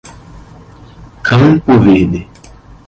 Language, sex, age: Portuguese, male, 19-29